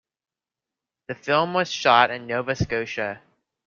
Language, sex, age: English, male, under 19